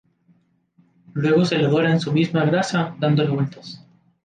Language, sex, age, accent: Spanish, male, 19-29, América central